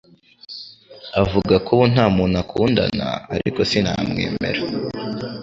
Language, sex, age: Kinyarwanda, male, under 19